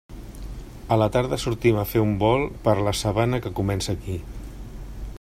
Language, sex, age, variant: Catalan, male, 50-59, Central